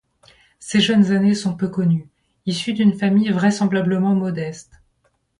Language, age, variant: French, 30-39, Français de métropole